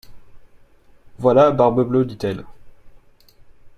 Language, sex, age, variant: French, male, 30-39, Français de métropole